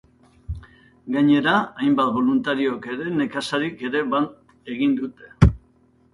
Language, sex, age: Basque, male, 50-59